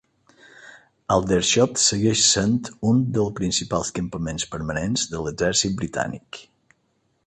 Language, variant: Catalan, Balear